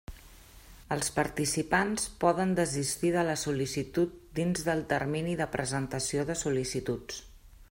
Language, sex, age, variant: Catalan, female, 50-59, Central